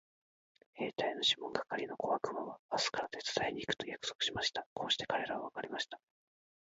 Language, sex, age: Japanese, male, 19-29